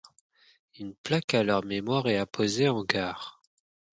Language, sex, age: French, male, 19-29